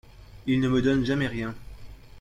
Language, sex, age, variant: French, male, 19-29, Français de métropole